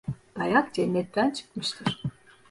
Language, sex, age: Turkish, female, 50-59